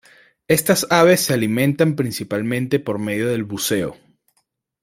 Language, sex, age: Spanish, male, 19-29